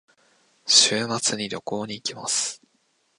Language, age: Japanese, 19-29